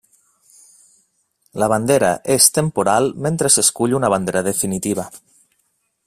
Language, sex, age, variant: Catalan, male, 30-39, Nord-Occidental